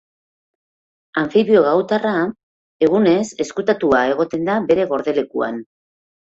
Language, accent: Basque, Mendebalekoa (Araba, Bizkaia, Gipuzkoako mendebaleko herri batzuk)